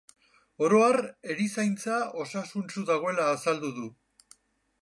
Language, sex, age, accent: Basque, male, 60-69, Erdialdekoa edo Nafarra (Gipuzkoa, Nafarroa)